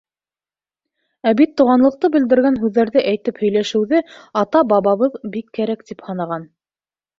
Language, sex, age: Bashkir, female, 19-29